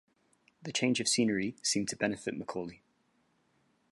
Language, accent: English, Scottish English